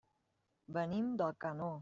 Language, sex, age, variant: Catalan, female, 30-39, Central